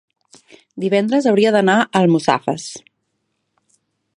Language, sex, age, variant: Catalan, female, 40-49, Central